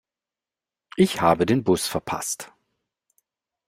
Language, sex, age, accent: German, male, 30-39, Deutschland Deutsch